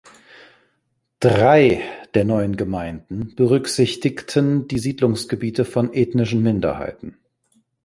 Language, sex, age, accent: German, male, 40-49, Deutschland Deutsch